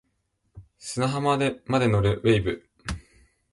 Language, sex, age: Japanese, male, under 19